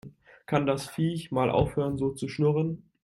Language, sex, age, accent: German, male, 19-29, Deutschland Deutsch